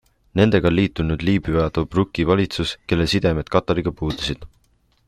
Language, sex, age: Estonian, male, 19-29